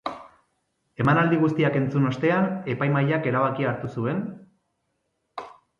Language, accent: Basque, Mendebalekoa (Araba, Bizkaia, Gipuzkoako mendebaleko herri batzuk)